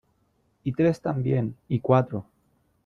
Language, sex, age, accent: Spanish, male, 30-39, Chileno: Chile, Cuyo